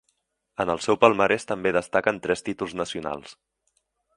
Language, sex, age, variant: Catalan, male, 40-49, Central